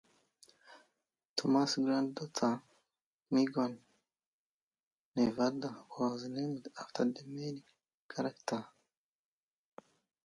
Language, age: English, 19-29